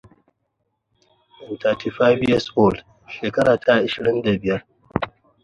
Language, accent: English, United States English